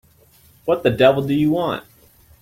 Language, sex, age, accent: English, male, 19-29, United States English